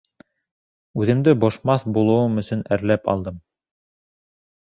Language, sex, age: Bashkir, male, 19-29